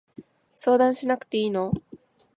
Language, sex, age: Japanese, female, 19-29